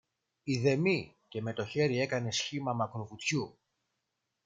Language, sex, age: Greek, male, 30-39